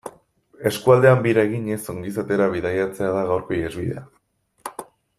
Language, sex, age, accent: Basque, male, 19-29, Erdialdekoa edo Nafarra (Gipuzkoa, Nafarroa)